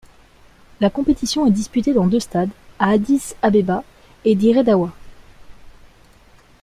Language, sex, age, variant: French, female, 19-29, Français de métropole